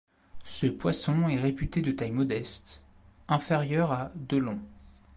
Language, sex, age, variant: French, male, 19-29, Français de métropole